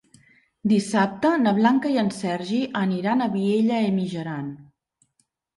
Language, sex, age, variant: Catalan, female, 50-59, Central